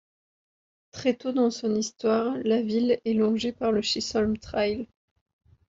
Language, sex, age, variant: French, female, 30-39, Français de métropole